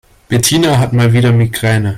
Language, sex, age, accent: German, male, under 19, Deutschland Deutsch